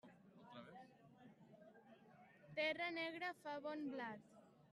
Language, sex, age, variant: Catalan, female, under 19, Central